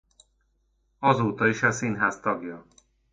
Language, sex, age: Hungarian, male, 30-39